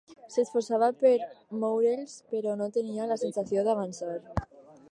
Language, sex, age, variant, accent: Catalan, female, under 19, Alacantí, valencià